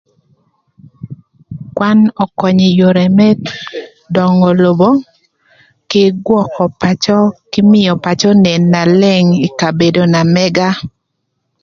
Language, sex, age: Thur, female, 30-39